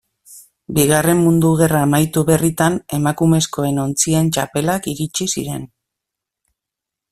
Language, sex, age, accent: Basque, female, 40-49, Mendebalekoa (Araba, Bizkaia, Gipuzkoako mendebaleko herri batzuk)